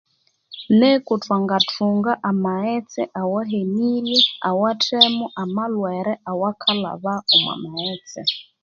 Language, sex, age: Konzo, female, 30-39